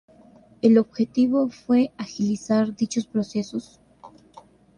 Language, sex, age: Spanish, female, 19-29